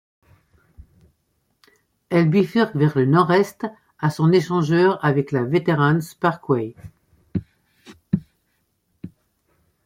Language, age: French, 60-69